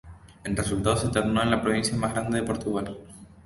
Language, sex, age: Spanish, male, 19-29